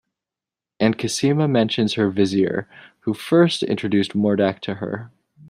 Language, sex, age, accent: English, male, 19-29, United States English